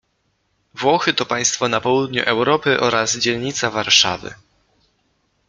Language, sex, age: Polish, male, 19-29